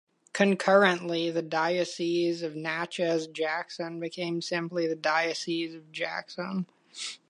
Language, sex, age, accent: English, male, 19-29, United States English